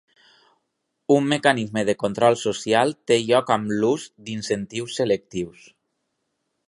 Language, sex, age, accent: Catalan, male, 30-39, valencià